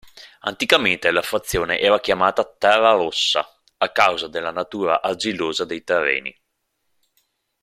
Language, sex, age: Italian, male, 30-39